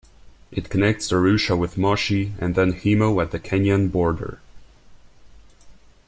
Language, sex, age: English, male, 19-29